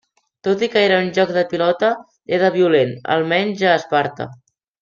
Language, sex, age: Catalan, male, under 19